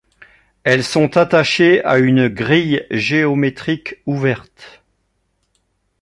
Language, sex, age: French, male, 50-59